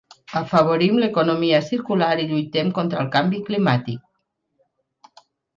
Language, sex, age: Catalan, female, 50-59